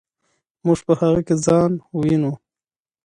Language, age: Pashto, 30-39